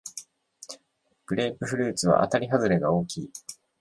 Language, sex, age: Japanese, male, 19-29